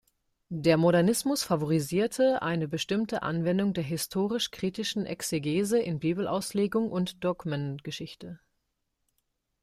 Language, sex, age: German, female, 19-29